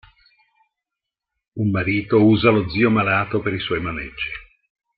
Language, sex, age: Italian, male, 60-69